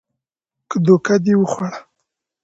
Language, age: Pashto, 19-29